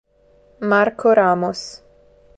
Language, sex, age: Italian, female, 19-29